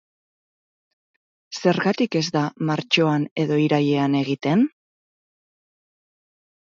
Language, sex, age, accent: Basque, female, 30-39, Mendebalekoa (Araba, Bizkaia, Gipuzkoako mendebaleko herri batzuk)